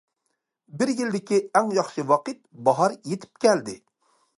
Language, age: Uyghur, 30-39